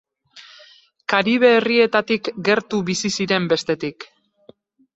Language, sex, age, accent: Basque, female, 40-49, Mendebalekoa (Araba, Bizkaia, Gipuzkoako mendebaleko herri batzuk)